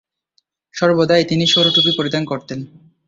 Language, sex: Bengali, male